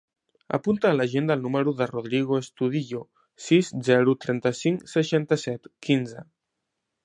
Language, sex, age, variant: Catalan, male, under 19, Central